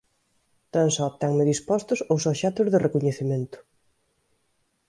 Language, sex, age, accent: Galician, female, 19-29, Central (gheada)